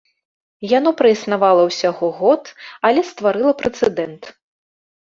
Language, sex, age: Belarusian, female, 40-49